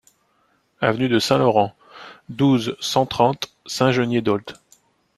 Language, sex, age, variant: French, male, 40-49, Français de métropole